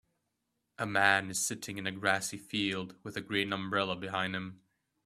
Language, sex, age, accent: English, male, 19-29, England English